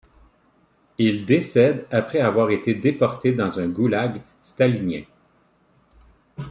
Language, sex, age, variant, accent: French, male, 50-59, Français d'Amérique du Nord, Français du Canada